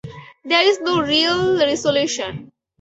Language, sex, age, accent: English, female, 19-29, United States English